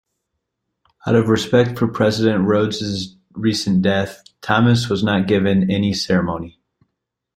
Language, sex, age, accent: English, male, 30-39, United States English